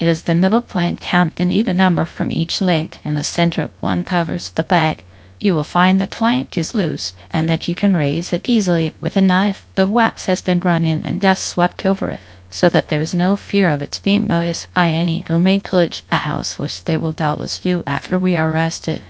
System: TTS, GlowTTS